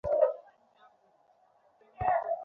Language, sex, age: Bengali, male, 19-29